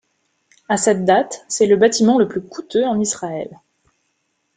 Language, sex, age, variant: French, female, 19-29, Français de métropole